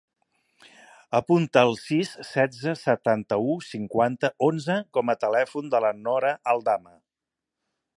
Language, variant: Catalan, Central